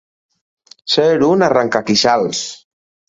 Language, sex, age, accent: Catalan, male, 30-39, apitxat